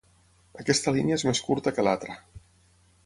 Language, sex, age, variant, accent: Catalan, male, 40-49, Tortosí, nord-occidental; Tortosí